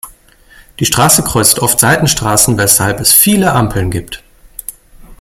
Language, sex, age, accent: German, male, 40-49, Deutschland Deutsch